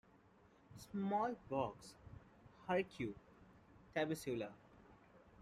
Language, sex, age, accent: English, male, 19-29, India and South Asia (India, Pakistan, Sri Lanka)